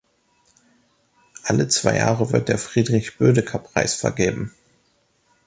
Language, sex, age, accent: German, male, 19-29, Deutschland Deutsch